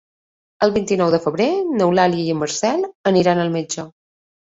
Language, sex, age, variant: Catalan, female, 40-49, Balear